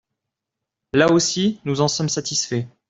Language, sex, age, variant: French, male, 19-29, Français de métropole